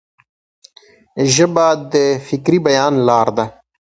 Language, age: Pashto, 19-29